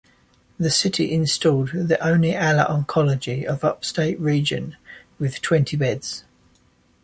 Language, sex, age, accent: English, male, 30-39, England English